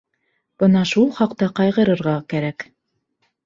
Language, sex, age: Bashkir, female, 30-39